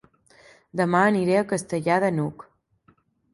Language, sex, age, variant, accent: Catalan, female, 19-29, Balear, mallorquí